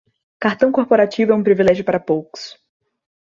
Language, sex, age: Portuguese, female, 19-29